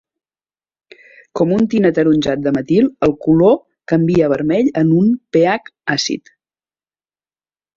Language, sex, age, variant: Catalan, female, 40-49, Central